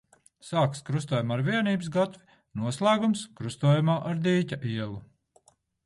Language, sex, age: Latvian, male, 40-49